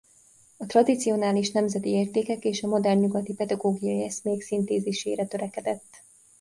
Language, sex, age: Hungarian, female, 19-29